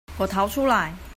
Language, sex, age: Chinese, female, 30-39